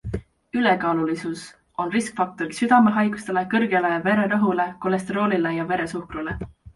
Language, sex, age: Estonian, female, 19-29